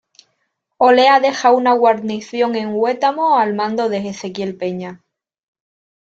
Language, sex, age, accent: Spanish, female, 19-29, España: Norte peninsular (Asturias, Castilla y León, Cantabria, País Vasco, Navarra, Aragón, La Rioja, Guadalajara, Cuenca)